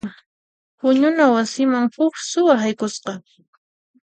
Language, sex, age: Puno Quechua, female, 19-29